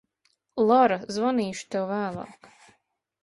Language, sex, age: Latvian, female, 40-49